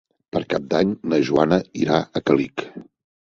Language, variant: Catalan, Central